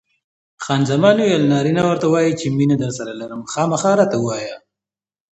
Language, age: Pashto, 19-29